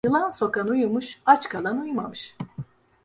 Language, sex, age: Turkish, female, 50-59